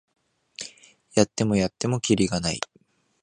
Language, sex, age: Japanese, male, 19-29